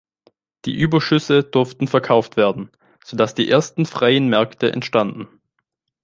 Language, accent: German, Deutschland Deutsch